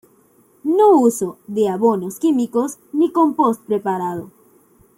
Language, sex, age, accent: Spanish, female, 19-29, México